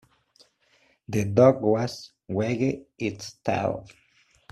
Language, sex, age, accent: English, male, 30-39, United States English